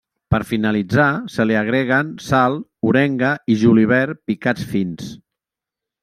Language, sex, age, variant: Catalan, male, 50-59, Central